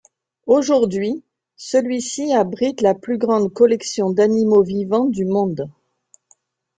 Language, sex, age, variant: French, female, 40-49, Français de métropole